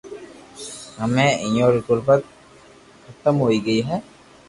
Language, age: Loarki, 40-49